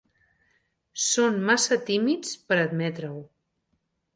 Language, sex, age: Catalan, female, 40-49